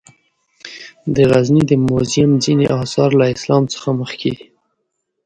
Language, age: Pashto, 30-39